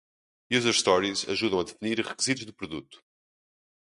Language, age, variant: Portuguese, 19-29, Portuguese (Portugal)